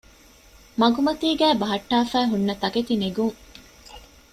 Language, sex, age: Divehi, female, 19-29